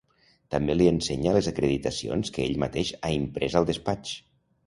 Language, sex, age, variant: Catalan, male, 50-59, Nord-Occidental